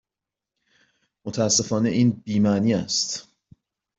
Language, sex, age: Persian, male, 30-39